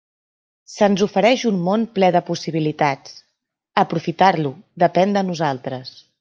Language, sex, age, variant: Catalan, female, 19-29, Central